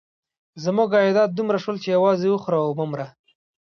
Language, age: Pashto, 19-29